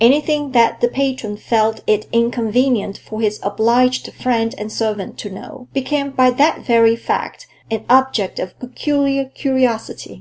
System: none